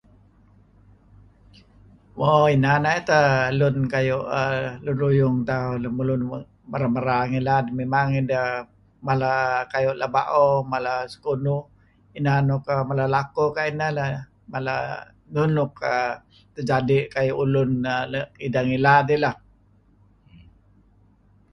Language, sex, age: Kelabit, male, 70-79